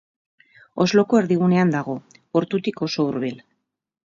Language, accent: Basque, Mendebalekoa (Araba, Bizkaia, Gipuzkoako mendebaleko herri batzuk)